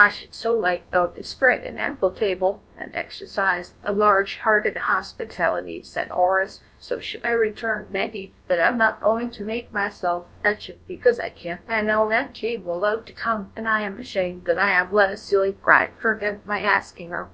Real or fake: fake